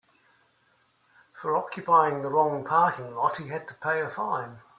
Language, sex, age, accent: English, male, 60-69, Australian English